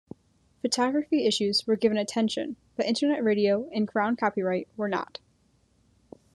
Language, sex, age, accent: English, female, under 19, United States English